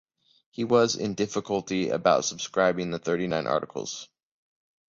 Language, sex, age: English, male, under 19